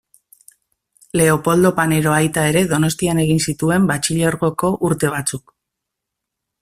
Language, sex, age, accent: Basque, female, 40-49, Mendebalekoa (Araba, Bizkaia, Gipuzkoako mendebaleko herri batzuk)